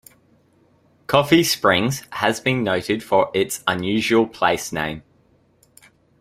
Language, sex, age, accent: English, male, 19-29, Australian English